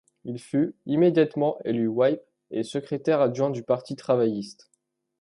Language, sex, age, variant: French, male, under 19, Français de métropole